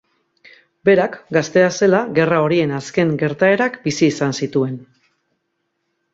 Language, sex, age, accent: Basque, female, 40-49, Mendebalekoa (Araba, Bizkaia, Gipuzkoako mendebaleko herri batzuk)